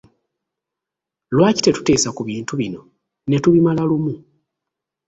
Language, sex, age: Ganda, male, 30-39